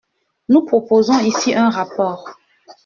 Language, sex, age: French, female, 19-29